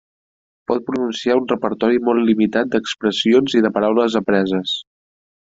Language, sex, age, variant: Catalan, male, 19-29, Central